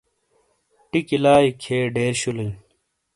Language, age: Shina, 30-39